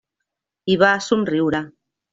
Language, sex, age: Catalan, female, 50-59